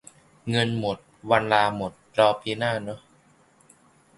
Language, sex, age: Thai, male, under 19